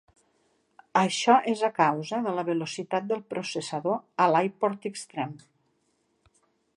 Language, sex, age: Catalan, female, 60-69